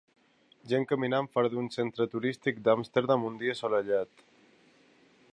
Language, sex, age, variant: Catalan, male, 19-29, Balear